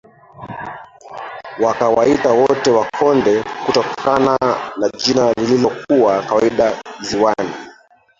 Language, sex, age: Swahili, male, 30-39